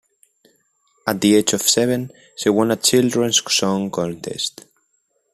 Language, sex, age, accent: English, male, under 19, Canadian English